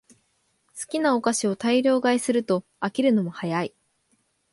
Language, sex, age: Japanese, female, under 19